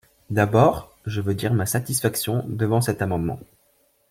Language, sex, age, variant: French, male, 19-29, Français de métropole